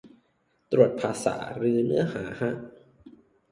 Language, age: Thai, 19-29